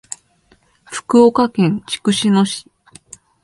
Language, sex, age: Japanese, female, 19-29